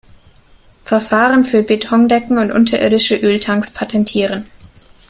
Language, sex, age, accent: German, female, 19-29, Deutschland Deutsch